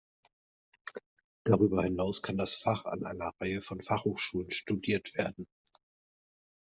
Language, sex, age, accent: German, male, 40-49, Deutschland Deutsch